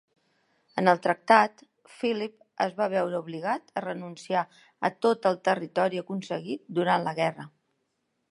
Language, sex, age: Catalan, female, 60-69